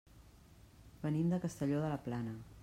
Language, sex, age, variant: Catalan, female, 40-49, Central